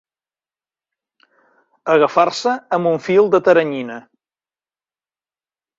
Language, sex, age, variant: Catalan, male, 60-69, Central